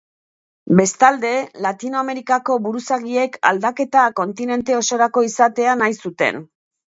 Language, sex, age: Basque, female, 50-59